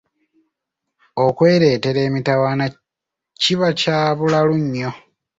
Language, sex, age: Ganda, male, 19-29